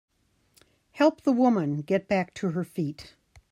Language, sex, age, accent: English, female, 60-69, United States English